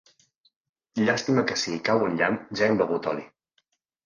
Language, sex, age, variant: Catalan, male, 19-29, Central